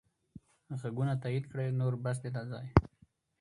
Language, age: Pashto, 19-29